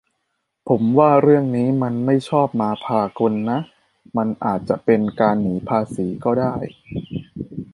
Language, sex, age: Thai, male, 30-39